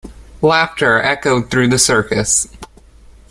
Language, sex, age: English, male, 19-29